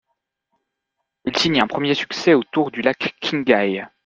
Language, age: French, 19-29